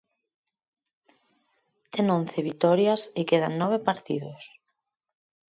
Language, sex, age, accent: Galician, female, 30-39, Normativo (estándar)